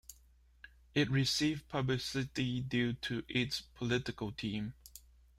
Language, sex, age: English, male, 30-39